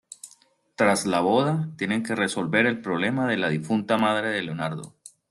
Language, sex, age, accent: Spanish, male, 30-39, Caribe: Cuba, Venezuela, Puerto Rico, República Dominicana, Panamá, Colombia caribeña, México caribeño, Costa del golfo de México